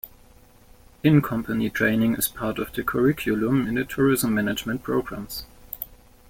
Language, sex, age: English, male, 19-29